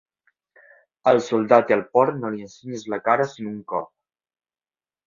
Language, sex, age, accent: Catalan, male, under 19, valencià